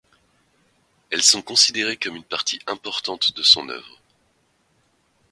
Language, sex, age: French, male, 50-59